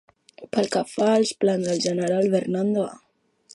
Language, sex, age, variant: Catalan, female, 19-29, Central